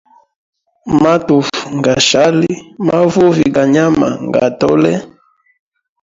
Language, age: Hemba, 30-39